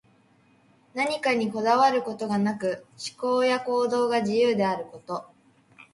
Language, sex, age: Japanese, female, under 19